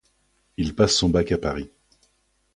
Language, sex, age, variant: French, male, 50-59, Français de métropole